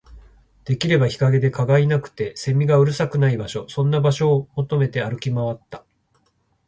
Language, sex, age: Japanese, male, 40-49